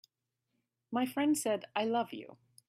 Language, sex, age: English, female, 40-49